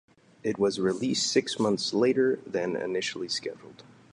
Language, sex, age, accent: English, male, 30-39, United States English